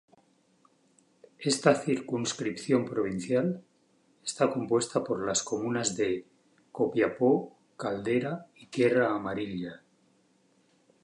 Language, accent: Spanish, España: Norte peninsular (Asturias, Castilla y León, Cantabria, País Vasco, Navarra, Aragón, La Rioja, Guadalajara, Cuenca)